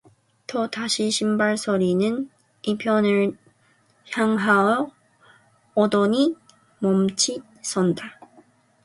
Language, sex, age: Korean, female, 19-29